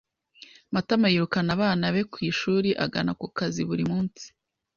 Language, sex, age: Kinyarwanda, female, 19-29